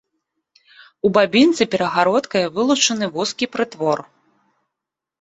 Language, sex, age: Belarusian, female, 30-39